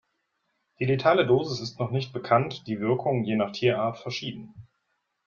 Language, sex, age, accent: German, male, 30-39, Deutschland Deutsch